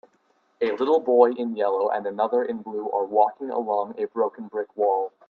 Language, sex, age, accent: English, male, under 19, United States English